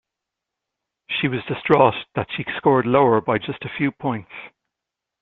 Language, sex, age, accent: English, male, 40-49, Irish English